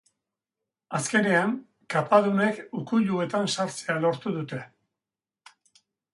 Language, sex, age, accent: Basque, male, 70-79, Erdialdekoa edo Nafarra (Gipuzkoa, Nafarroa)